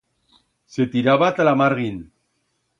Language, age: Aragonese, 50-59